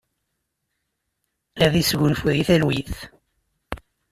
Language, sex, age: Kabyle, male, 40-49